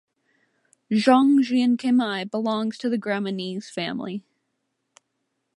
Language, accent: English, United States English